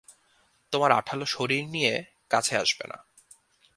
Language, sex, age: Bengali, male, 19-29